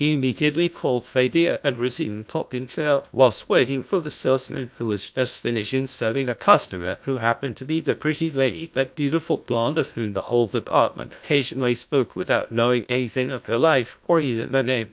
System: TTS, GlowTTS